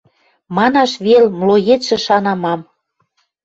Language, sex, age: Western Mari, female, 50-59